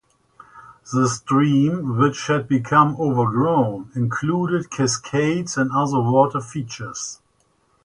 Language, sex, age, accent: English, male, 50-59, United States English